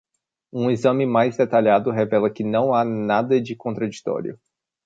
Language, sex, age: Portuguese, male, 19-29